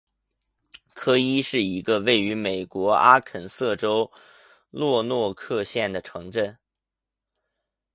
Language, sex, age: Chinese, male, 19-29